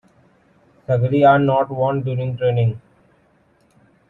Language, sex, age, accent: English, male, 19-29, India and South Asia (India, Pakistan, Sri Lanka)